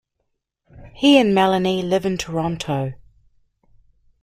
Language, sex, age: English, female, 40-49